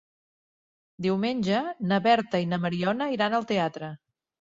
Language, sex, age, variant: Catalan, female, 60-69, Central